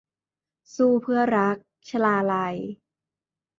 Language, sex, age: Thai, female, 19-29